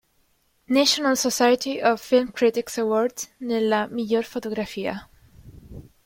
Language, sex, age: Italian, female, 19-29